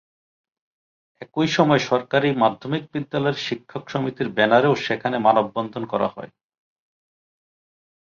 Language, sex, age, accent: Bengali, male, 40-49, প্রমিত